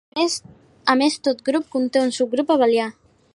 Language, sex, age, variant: Catalan, female, 19-29, Central